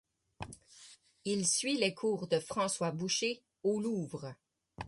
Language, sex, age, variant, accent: French, female, 30-39, Français d'Amérique du Nord, Français du Canada